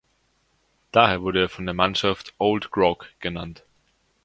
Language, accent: German, Österreichisches Deutsch